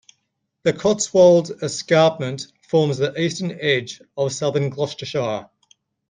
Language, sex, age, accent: English, male, 40-49, Australian English